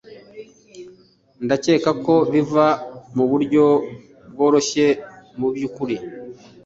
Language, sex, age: Kinyarwanda, male, 40-49